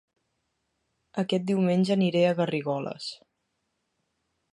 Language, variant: Catalan, Central